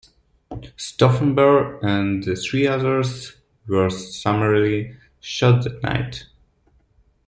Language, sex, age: English, male, 19-29